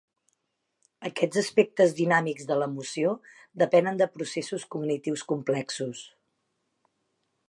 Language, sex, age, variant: Catalan, female, 40-49, Central